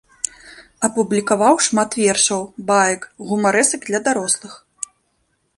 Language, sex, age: Belarusian, female, 19-29